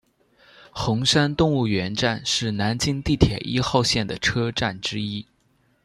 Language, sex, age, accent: Chinese, male, under 19, 出生地：湖南省